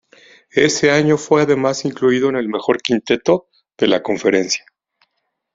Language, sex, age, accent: Spanish, male, 40-49, México